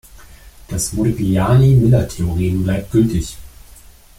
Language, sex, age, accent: German, male, 30-39, Deutschland Deutsch